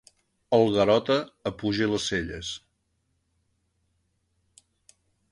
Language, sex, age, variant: Catalan, male, 50-59, Central